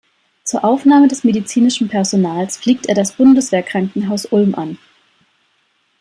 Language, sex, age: German, female, 30-39